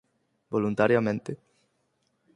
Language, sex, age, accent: Galician, male, 19-29, Normativo (estándar)